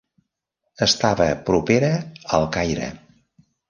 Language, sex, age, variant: Catalan, male, 70-79, Central